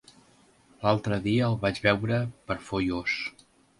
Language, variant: Catalan, Central